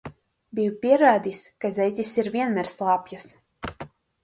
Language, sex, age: Latvian, female, 19-29